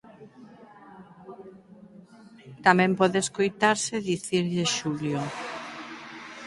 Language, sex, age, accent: Galician, female, 50-59, Normativo (estándar)